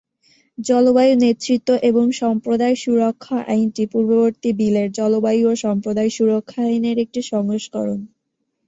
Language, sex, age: Bengali, female, under 19